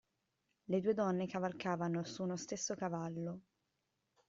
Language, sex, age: Italian, female, 19-29